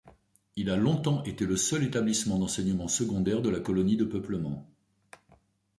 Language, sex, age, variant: French, male, 60-69, Français de métropole